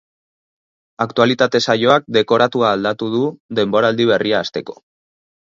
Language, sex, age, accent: Basque, male, 19-29, Erdialdekoa edo Nafarra (Gipuzkoa, Nafarroa)